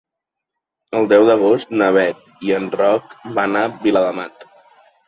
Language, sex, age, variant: Catalan, male, 19-29, Nord-Occidental